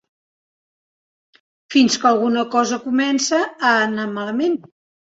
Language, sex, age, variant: Catalan, female, 60-69, Central